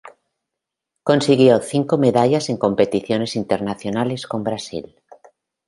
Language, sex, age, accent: Spanish, female, 50-59, España: Centro-Sur peninsular (Madrid, Toledo, Castilla-La Mancha)